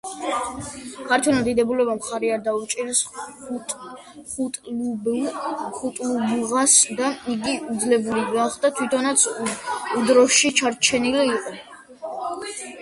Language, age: Georgian, under 19